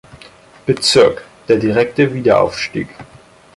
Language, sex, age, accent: German, male, under 19, Deutschland Deutsch